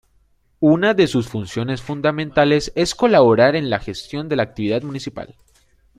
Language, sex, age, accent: Spanish, male, 19-29, Caribe: Cuba, Venezuela, Puerto Rico, República Dominicana, Panamá, Colombia caribeña, México caribeño, Costa del golfo de México